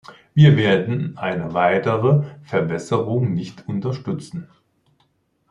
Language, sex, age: German, male, 50-59